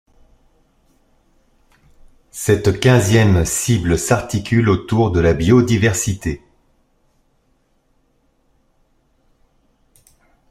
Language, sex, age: French, male, 40-49